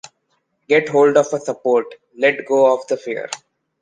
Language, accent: English, India and South Asia (India, Pakistan, Sri Lanka)